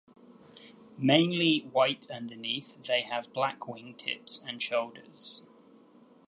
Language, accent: English, England English